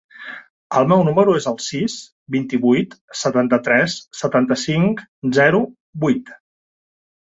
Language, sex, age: Catalan, male, 50-59